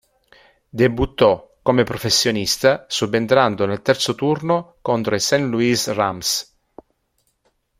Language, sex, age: Italian, male, 50-59